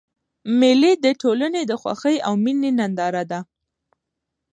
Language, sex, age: Pashto, female, under 19